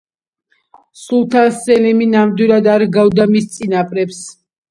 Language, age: Georgian, under 19